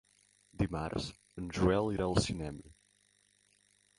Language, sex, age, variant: Catalan, male, 19-29, Central